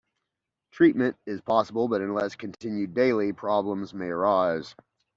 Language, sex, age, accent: English, male, 40-49, United States English